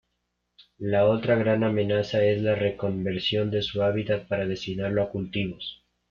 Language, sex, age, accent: Spanish, male, under 19, Andino-Pacífico: Colombia, Perú, Ecuador, oeste de Bolivia y Venezuela andina